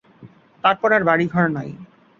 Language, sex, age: Bengali, male, 19-29